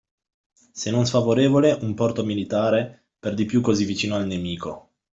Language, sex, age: Italian, male, 19-29